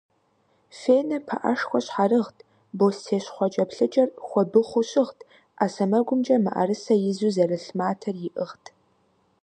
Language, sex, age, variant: Kabardian, female, 19-29, Адыгэбзэ (Къэбэрдей, Кирил, псоми зэдай)